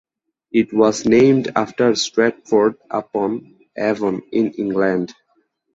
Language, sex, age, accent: English, male, 19-29, United States English